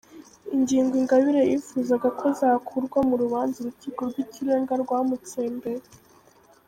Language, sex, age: Kinyarwanda, female, under 19